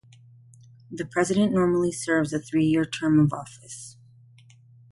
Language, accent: English, United States English